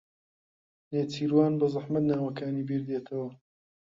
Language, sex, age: Central Kurdish, male, 19-29